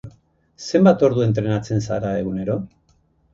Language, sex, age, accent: Basque, male, 50-59, Erdialdekoa edo Nafarra (Gipuzkoa, Nafarroa)